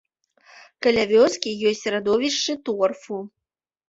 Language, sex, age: Belarusian, female, 30-39